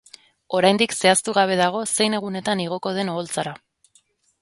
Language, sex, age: Basque, female, 30-39